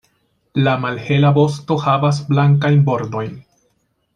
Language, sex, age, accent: Esperanto, male, 19-29, Internacia